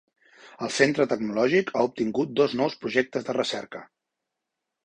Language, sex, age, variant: Catalan, male, 40-49, Central